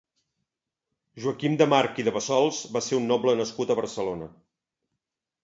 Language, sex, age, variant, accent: Catalan, male, 50-59, Central, central